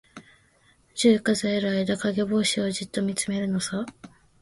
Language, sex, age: Japanese, female, 19-29